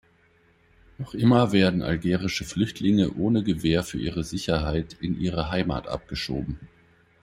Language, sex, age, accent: German, male, 40-49, Deutschland Deutsch